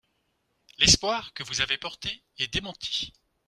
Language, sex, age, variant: French, male, 40-49, Français de métropole